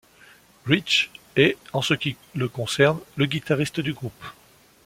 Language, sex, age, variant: French, male, 40-49, Français de métropole